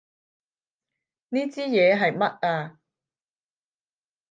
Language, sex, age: Cantonese, female, 30-39